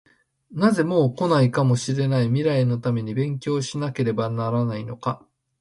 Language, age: Japanese, 50-59